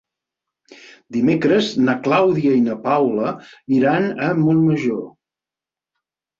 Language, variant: Catalan, Central